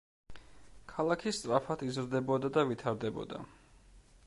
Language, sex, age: Georgian, male, 30-39